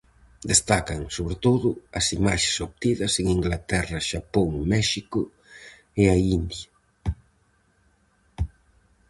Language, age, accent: Galician, 50-59, Central (gheada)